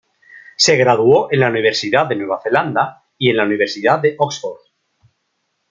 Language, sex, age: Spanish, male, 40-49